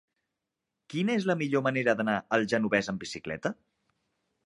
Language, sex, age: Catalan, male, 30-39